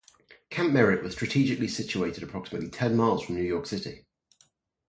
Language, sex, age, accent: English, male, 30-39, England English